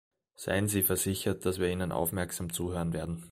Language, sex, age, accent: German, male, 19-29, Österreichisches Deutsch